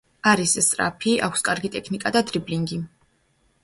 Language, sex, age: Georgian, female, under 19